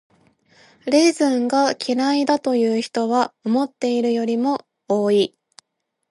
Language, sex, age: Japanese, female, 19-29